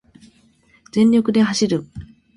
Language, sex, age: Japanese, female, 19-29